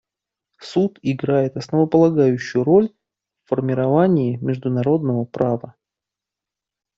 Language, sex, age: Russian, male, 30-39